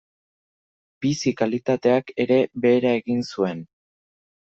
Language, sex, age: Basque, male, under 19